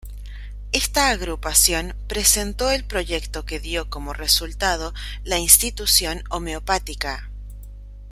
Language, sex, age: Spanish, female, 19-29